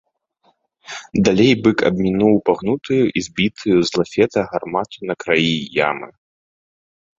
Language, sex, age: Belarusian, male, 19-29